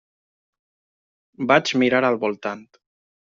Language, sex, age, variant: Catalan, male, 19-29, Nord-Occidental